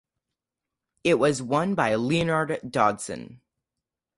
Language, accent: English, United States English